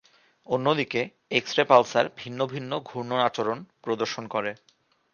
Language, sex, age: Bengali, male, 19-29